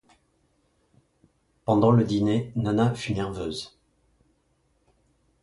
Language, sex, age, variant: French, male, 40-49, Français de métropole